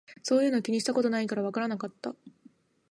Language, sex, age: Japanese, female, 19-29